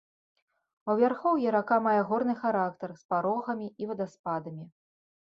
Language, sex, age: Belarusian, female, 30-39